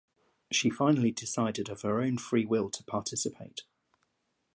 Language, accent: English, England English